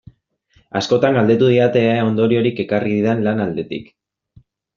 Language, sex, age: Basque, male, 19-29